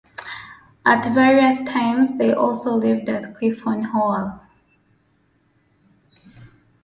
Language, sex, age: English, female, 19-29